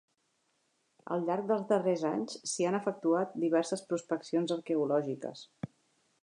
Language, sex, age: Catalan, female, 40-49